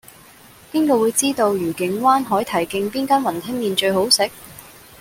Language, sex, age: Cantonese, female, 19-29